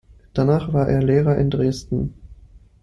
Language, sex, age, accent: German, male, 19-29, Deutschland Deutsch